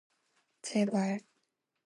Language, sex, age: Korean, female, 19-29